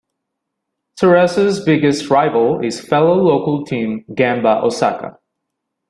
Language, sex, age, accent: English, male, 30-39, United States English